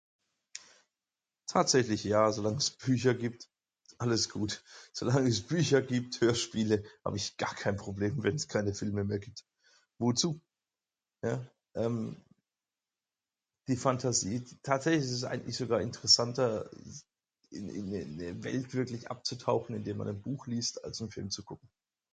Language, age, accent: German, 30-39, Deutschland Deutsch